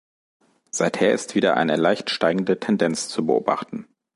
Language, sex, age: German, male, 40-49